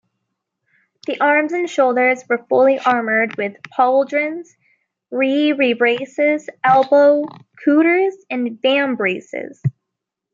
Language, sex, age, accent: English, female, 30-39, United States English